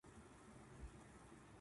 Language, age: Japanese, 19-29